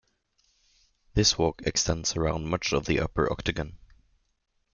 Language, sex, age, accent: English, male, 19-29, United States English